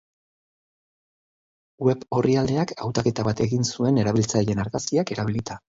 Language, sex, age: Basque, male, 40-49